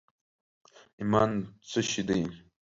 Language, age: Pashto, 19-29